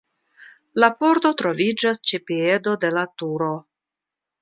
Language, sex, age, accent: Esperanto, female, 50-59, Internacia